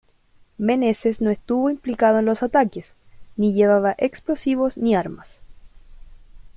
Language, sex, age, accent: Spanish, female, 19-29, Chileno: Chile, Cuyo